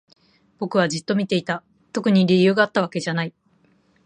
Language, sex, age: Japanese, female, 30-39